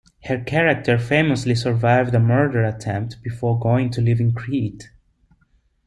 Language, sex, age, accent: English, male, 30-39, United States English